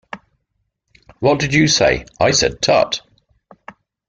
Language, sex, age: English, male, 60-69